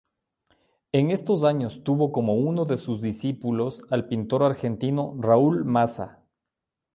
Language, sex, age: Spanish, male, 40-49